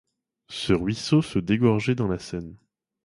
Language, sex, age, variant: French, male, 30-39, Français de métropole